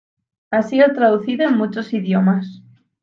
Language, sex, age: Spanish, female, 19-29